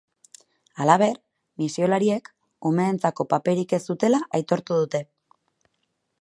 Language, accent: Basque, Erdialdekoa edo Nafarra (Gipuzkoa, Nafarroa)